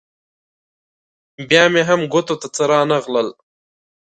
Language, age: Pashto, 19-29